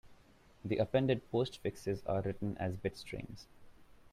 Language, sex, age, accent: English, male, 19-29, India and South Asia (India, Pakistan, Sri Lanka)